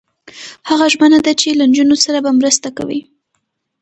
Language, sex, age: Pashto, female, 19-29